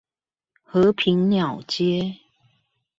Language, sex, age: Chinese, female, 50-59